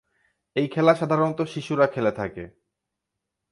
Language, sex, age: Bengali, male, 19-29